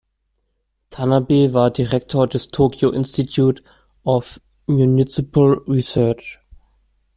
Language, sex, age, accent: German, male, 19-29, Deutschland Deutsch